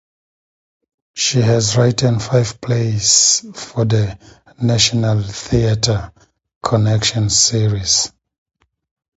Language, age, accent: English, 40-49, Southern African (South Africa, Zimbabwe, Namibia)